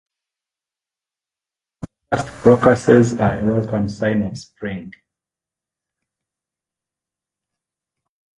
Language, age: English, 30-39